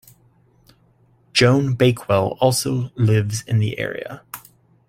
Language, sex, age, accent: English, male, 30-39, United States English